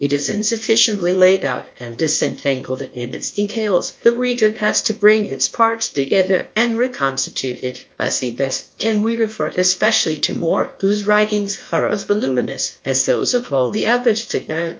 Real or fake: fake